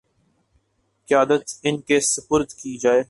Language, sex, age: Urdu, male, 19-29